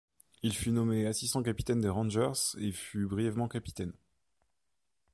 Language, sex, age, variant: French, male, 19-29, Français de métropole